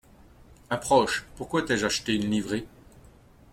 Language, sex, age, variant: French, male, 40-49, Français de métropole